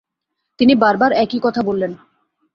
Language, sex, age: Bengali, female, 19-29